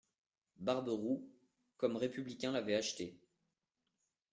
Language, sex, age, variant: French, male, under 19, Français de métropole